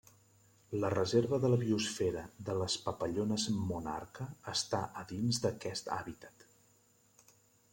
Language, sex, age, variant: Catalan, male, 50-59, Central